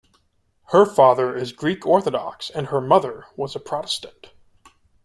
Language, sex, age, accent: English, male, 30-39, United States English